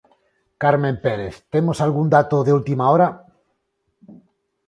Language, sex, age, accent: Galician, male, 40-49, Normativo (estándar); Neofalante